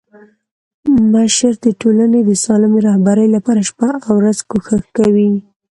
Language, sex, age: Pashto, female, 19-29